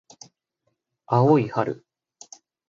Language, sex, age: Japanese, male, 19-29